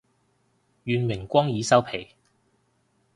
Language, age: Cantonese, 30-39